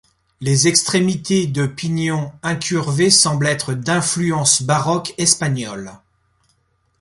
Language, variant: French, Français de métropole